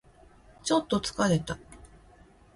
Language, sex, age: Japanese, female, 40-49